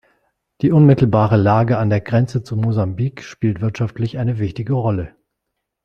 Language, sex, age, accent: German, male, 40-49, Deutschland Deutsch